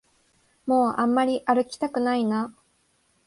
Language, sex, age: Japanese, female, 19-29